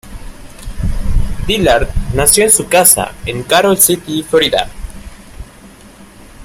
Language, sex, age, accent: Spanish, male, 19-29, México